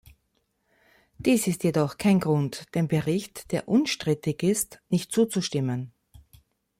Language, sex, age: German, female, 50-59